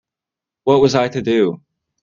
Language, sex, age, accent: English, male, 19-29, United States English